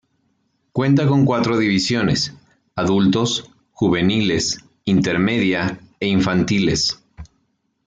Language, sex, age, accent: Spanish, male, 30-39, México